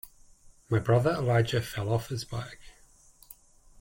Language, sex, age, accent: English, male, 30-39, New Zealand English